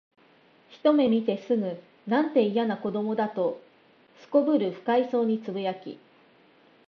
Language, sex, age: Japanese, female, 30-39